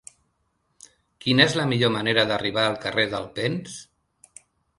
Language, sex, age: Catalan, male, 50-59